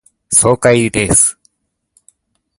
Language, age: Japanese, 19-29